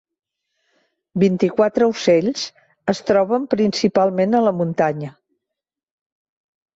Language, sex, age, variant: Catalan, female, 60-69, Central